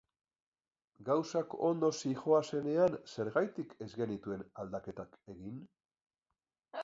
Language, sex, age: Basque, male, 40-49